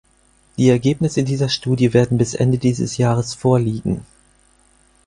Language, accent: German, Deutschland Deutsch